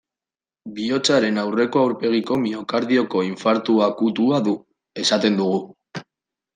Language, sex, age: Basque, male, 19-29